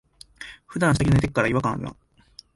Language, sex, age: Japanese, male, 19-29